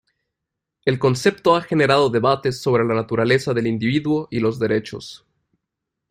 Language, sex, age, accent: Spanish, male, 19-29, México